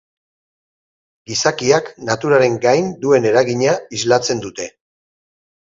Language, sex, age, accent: Basque, male, 40-49, Erdialdekoa edo Nafarra (Gipuzkoa, Nafarroa)